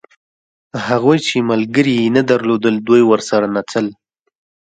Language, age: Pashto, 19-29